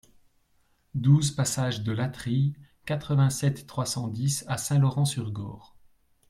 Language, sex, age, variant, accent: French, male, 30-39, Français d'Europe, Français de Suisse